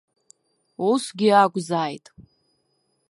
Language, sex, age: Abkhazian, female, under 19